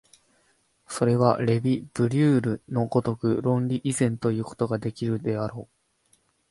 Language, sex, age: Japanese, male, 19-29